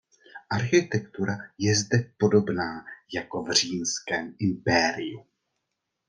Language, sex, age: Czech, male, 30-39